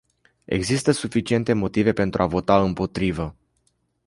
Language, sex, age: Romanian, male, 19-29